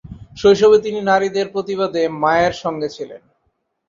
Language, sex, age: Bengali, male, 30-39